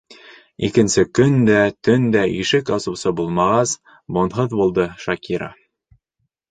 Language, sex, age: Bashkir, male, under 19